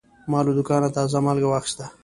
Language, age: Pashto, 19-29